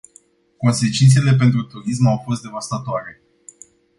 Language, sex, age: Romanian, male, 19-29